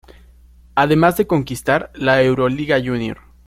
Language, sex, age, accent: Spanish, male, 19-29, México